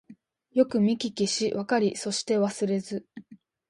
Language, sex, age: Japanese, female, under 19